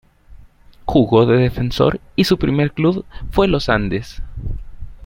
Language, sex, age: Spanish, male, under 19